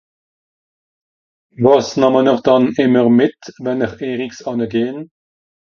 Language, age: Swiss German, 60-69